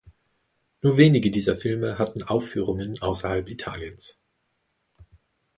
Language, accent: German, Deutschland Deutsch